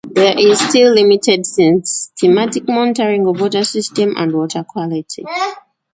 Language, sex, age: English, female, 30-39